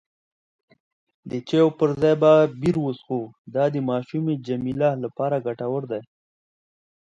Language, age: Pashto, 30-39